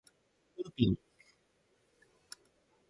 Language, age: Japanese, 19-29